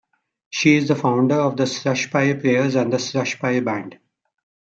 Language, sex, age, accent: English, male, 40-49, India and South Asia (India, Pakistan, Sri Lanka)